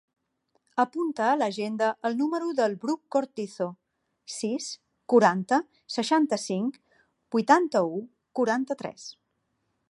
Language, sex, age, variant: Catalan, female, 40-49, Central